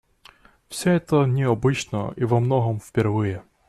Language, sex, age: Russian, male, 19-29